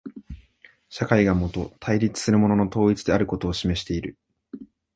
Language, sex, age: Japanese, male, 19-29